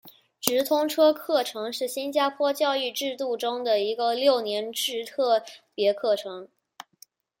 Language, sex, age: Chinese, male, under 19